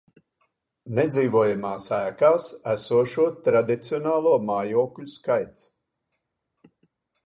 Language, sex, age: Latvian, male, 50-59